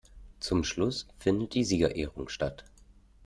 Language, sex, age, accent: German, male, 30-39, Deutschland Deutsch